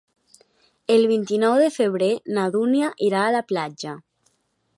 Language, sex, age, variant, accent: Catalan, female, 19-29, Nord-Occidental, central